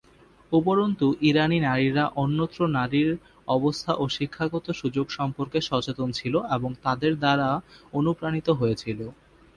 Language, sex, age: Bengali, male, 19-29